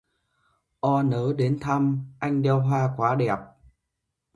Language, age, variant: Vietnamese, 19-29, Hà Nội